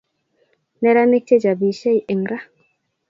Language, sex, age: Kalenjin, female, 19-29